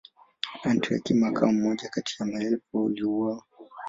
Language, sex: Swahili, male